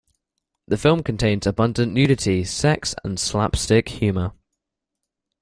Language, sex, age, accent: English, male, 19-29, England English